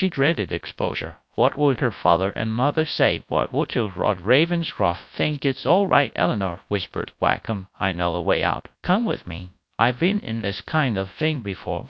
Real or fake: fake